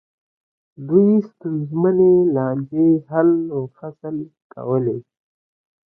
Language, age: Pashto, 30-39